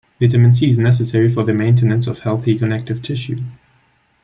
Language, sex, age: English, male, 19-29